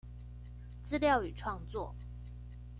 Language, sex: Chinese, female